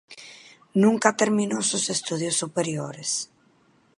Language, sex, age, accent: Spanish, female, 30-39, Caribe: Cuba, Venezuela, Puerto Rico, República Dominicana, Panamá, Colombia caribeña, México caribeño, Costa del golfo de México